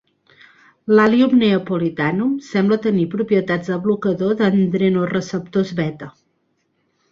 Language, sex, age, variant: Catalan, female, 30-39, Central